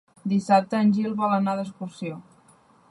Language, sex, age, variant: Catalan, female, 30-39, Central